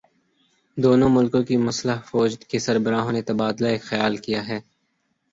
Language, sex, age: Urdu, male, 19-29